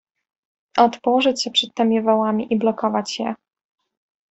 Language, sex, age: Polish, female, 19-29